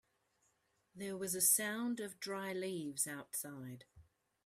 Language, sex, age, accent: English, female, 40-49, Australian English